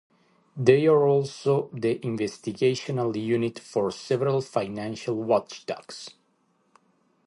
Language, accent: English, Canadian English